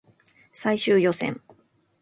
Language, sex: Japanese, female